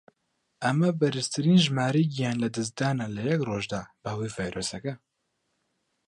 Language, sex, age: Central Kurdish, male, 19-29